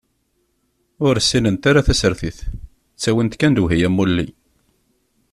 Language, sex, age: Kabyle, male, 50-59